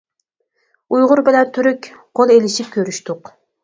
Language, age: Uyghur, 30-39